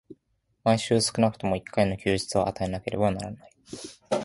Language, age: Japanese, 19-29